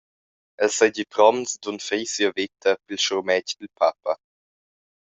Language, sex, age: Romansh, male, under 19